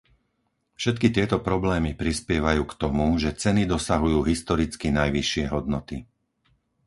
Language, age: Slovak, 50-59